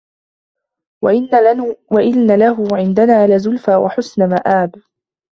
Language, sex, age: Arabic, female, 19-29